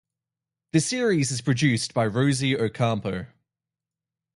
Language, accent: English, Australian English